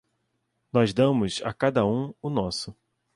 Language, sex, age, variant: Portuguese, male, 19-29, Portuguese (Brasil)